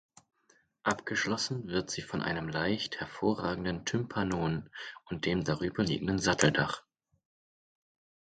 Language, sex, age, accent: German, male, 19-29, Deutschland Deutsch; Hochdeutsch